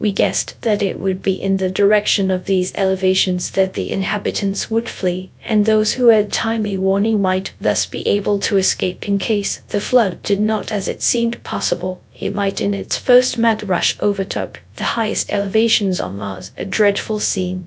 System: TTS, GradTTS